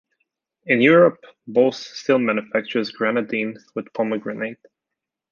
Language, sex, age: English, male, 19-29